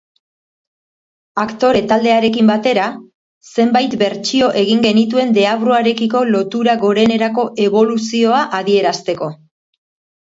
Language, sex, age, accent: Basque, female, 40-49, Mendebalekoa (Araba, Bizkaia, Gipuzkoako mendebaleko herri batzuk)